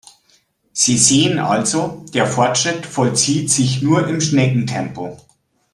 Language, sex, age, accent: German, male, 30-39, Deutschland Deutsch